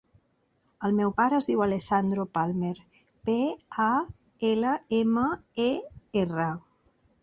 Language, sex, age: Catalan, female, 50-59